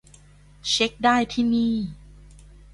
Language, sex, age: Thai, female, 19-29